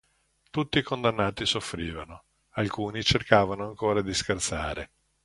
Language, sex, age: Italian, male, 50-59